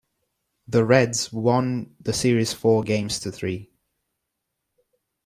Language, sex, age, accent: English, male, 19-29, England English